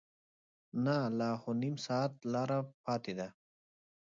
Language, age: Pashto, 30-39